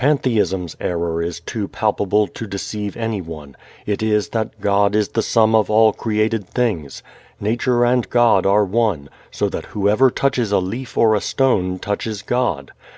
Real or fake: real